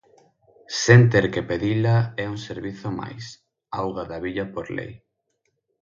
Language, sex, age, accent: Galician, male, 19-29, Central (gheada); Oriental (común en zona oriental); Normativo (estándar)